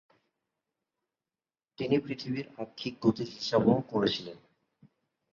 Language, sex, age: Bengali, male, 19-29